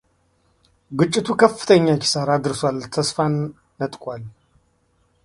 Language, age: Amharic, 30-39